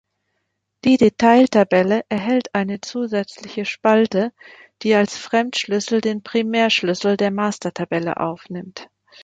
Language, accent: German, Deutschland Deutsch